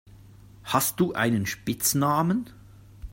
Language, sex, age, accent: German, male, 30-39, Schweizerdeutsch